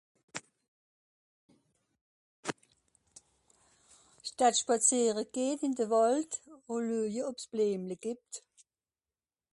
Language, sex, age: Swiss German, female, 60-69